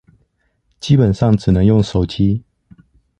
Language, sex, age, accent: Chinese, male, 19-29, 出生地：彰化縣